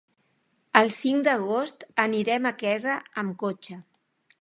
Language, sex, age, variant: Catalan, female, 50-59, Central